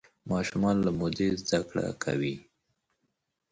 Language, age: Pashto, 30-39